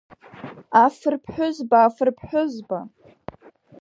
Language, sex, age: Abkhazian, female, under 19